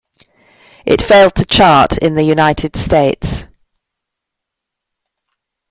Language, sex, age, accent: English, female, 50-59, England English